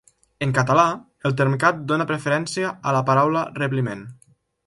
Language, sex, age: Catalan, male, under 19